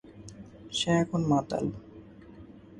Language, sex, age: Bengali, male, 19-29